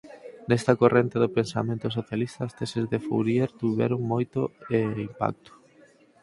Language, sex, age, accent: Galician, male, 19-29, Normativo (estándar)